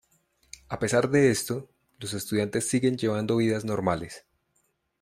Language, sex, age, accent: Spanish, male, 30-39, Andino-Pacífico: Colombia, Perú, Ecuador, oeste de Bolivia y Venezuela andina